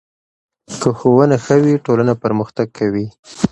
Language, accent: Pashto, پکتیا ولایت، احمدزی